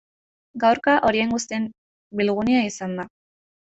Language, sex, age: Basque, female, 19-29